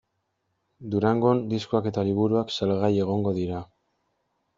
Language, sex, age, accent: Basque, male, 19-29, Erdialdekoa edo Nafarra (Gipuzkoa, Nafarroa)